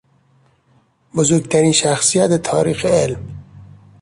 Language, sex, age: Persian, male, 30-39